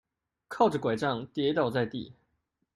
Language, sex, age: Chinese, male, 19-29